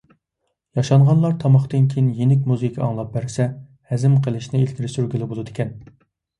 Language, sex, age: Uyghur, male, 19-29